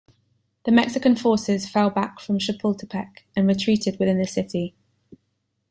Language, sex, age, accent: English, female, 19-29, England English